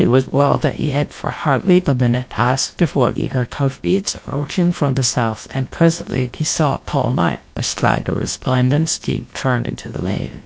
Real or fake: fake